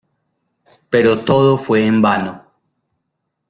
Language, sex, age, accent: Spanish, male, 40-49, Andino-Pacífico: Colombia, Perú, Ecuador, oeste de Bolivia y Venezuela andina